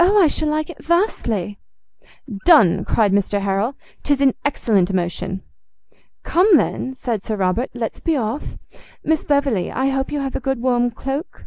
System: none